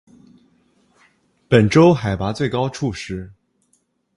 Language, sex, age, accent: Chinese, male, 19-29, 出生地：浙江省